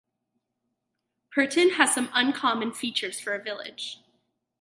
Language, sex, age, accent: English, female, under 19, United States English